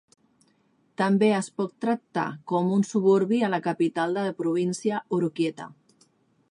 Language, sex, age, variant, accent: Catalan, female, 30-39, Central, central